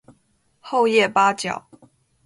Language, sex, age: Chinese, female, 19-29